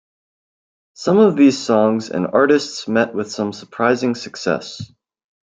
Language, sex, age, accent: English, male, 19-29, United States English